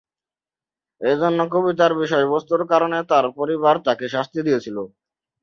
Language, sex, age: Bengali, male, 19-29